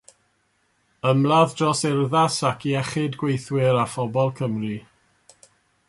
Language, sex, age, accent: Welsh, male, 30-39, Y Deyrnas Unedig Cymraeg